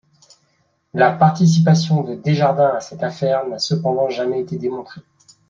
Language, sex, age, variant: French, male, 30-39, Français de métropole